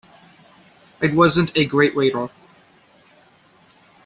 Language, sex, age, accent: English, male, 19-29, United States English